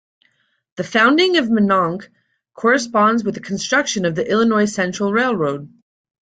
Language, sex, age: English, female, 30-39